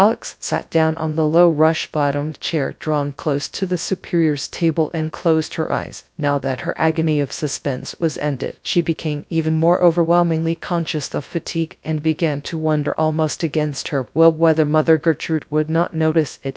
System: TTS, GradTTS